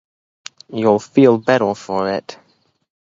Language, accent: English, England English